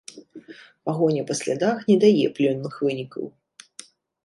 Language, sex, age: Belarusian, female, 30-39